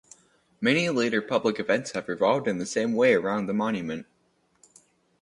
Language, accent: English, United States English